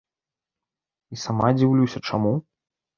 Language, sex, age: Belarusian, male, 30-39